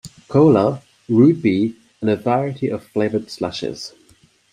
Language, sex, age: English, male, 19-29